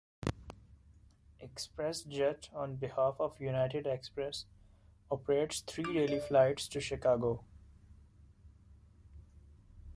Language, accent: English, India and South Asia (India, Pakistan, Sri Lanka)